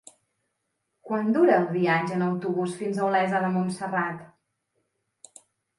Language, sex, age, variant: Catalan, female, 40-49, Central